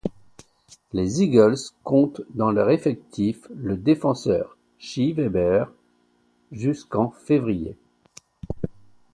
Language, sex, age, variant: French, male, 50-59, Français de métropole